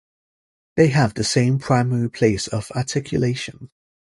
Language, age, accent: English, 19-29, United States English